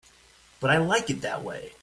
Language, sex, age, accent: English, male, 40-49, United States English